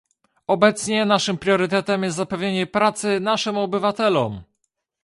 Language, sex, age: Polish, male, 19-29